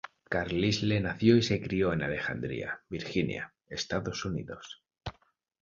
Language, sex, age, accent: Spanish, male, 30-39, España: Centro-Sur peninsular (Madrid, Toledo, Castilla-La Mancha)